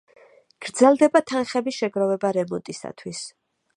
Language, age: Georgian, 30-39